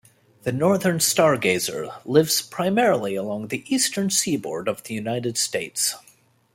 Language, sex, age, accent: English, male, 30-39, United States English